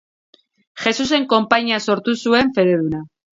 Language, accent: Basque, Mendebalekoa (Araba, Bizkaia, Gipuzkoako mendebaleko herri batzuk)